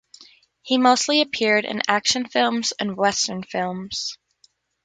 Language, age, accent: English, 19-29, United States English